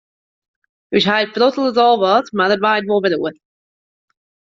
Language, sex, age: Western Frisian, female, 19-29